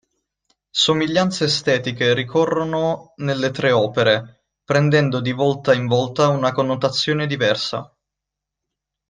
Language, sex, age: Italian, male, 19-29